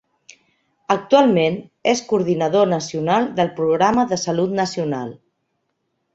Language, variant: Catalan, Central